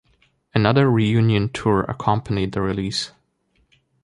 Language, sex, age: English, male, 19-29